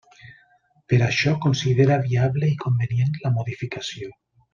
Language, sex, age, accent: Catalan, male, 40-49, valencià